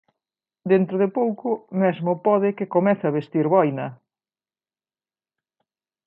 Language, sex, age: Galician, female, 60-69